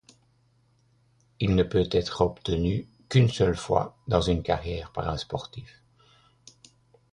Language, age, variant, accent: French, 60-69, Français d'Europe, Français de Belgique